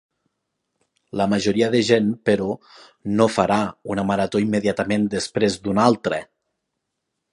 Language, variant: Catalan, Nord-Occidental